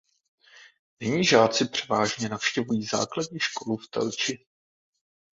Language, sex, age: Czech, male, 30-39